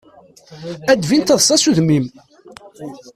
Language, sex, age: Kabyle, male, 30-39